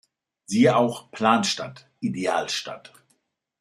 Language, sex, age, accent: German, male, 50-59, Deutschland Deutsch